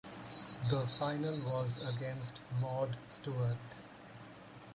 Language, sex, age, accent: English, male, 30-39, India and South Asia (India, Pakistan, Sri Lanka)